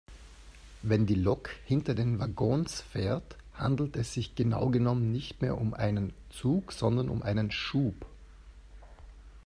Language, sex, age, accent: German, male, 40-49, Österreichisches Deutsch